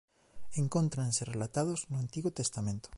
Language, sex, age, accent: Galician, male, 19-29, Central (gheada)